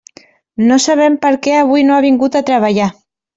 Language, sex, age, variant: Catalan, female, 19-29, Central